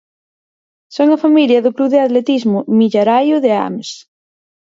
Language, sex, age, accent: Galician, female, 30-39, Central (gheada)